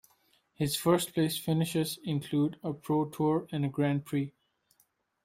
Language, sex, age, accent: English, male, 19-29, India and South Asia (India, Pakistan, Sri Lanka)